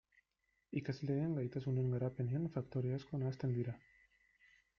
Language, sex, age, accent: Basque, male, 19-29, Erdialdekoa edo Nafarra (Gipuzkoa, Nafarroa)